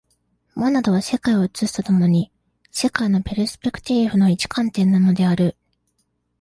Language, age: Japanese, 19-29